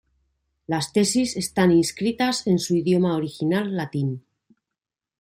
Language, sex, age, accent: Spanish, female, 40-49, España: Norte peninsular (Asturias, Castilla y León, Cantabria, País Vasco, Navarra, Aragón, La Rioja, Guadalajara, Cuenca)